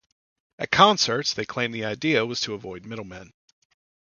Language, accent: English, United States English